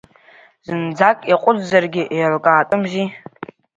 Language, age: Abkhazian, under 19